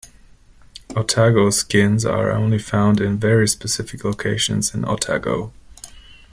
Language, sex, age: English, male, 30-39